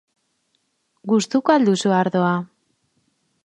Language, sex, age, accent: Basque, female, 19-29, Mendebalekoa (Araba, Bizkaia, Gipuzkoako mendebaleko herri batzuk)